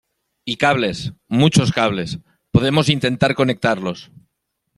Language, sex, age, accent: Spanish, male, 30-39, España: Norte peninsular (Asturias, Castilla y León, Cantabria, País Vasco, Navarra, Aragón, La Rioja, Guadalajara, Cuenca)